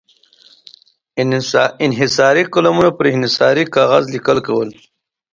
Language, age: Pashto, 40-49